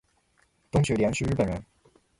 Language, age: Chinese, 30-39